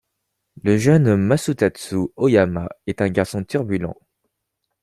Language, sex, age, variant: French, male, 19-29, Français de métropole